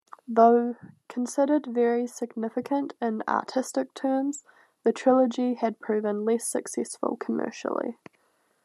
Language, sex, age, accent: English, female, 19-29, New Zealand English